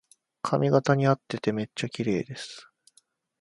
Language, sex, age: Japanese, male, 19-29